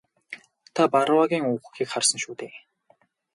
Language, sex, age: Mongolian, male, 19-29